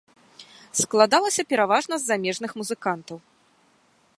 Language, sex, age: Belarusian, female, 19-29